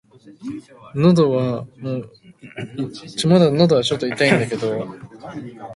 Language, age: Japanese, 19-29